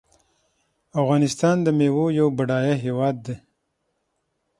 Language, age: Pashto, 40-49